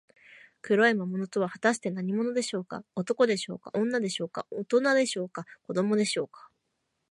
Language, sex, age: Japanese, female, under 19